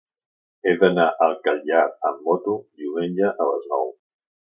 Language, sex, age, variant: Catalan, male, 70-79, Central